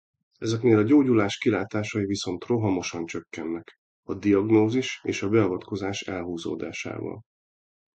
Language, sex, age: Hungarian, male, 40-49